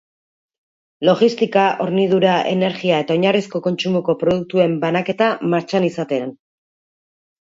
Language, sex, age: Basque, female, 40-49